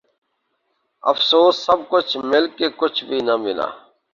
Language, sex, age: Urdu, male, 19-29